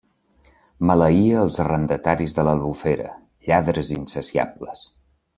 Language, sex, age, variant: Catalan, male, 30-39, Central